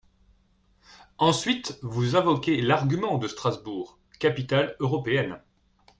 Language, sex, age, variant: French, male, 30-39, Français de métropole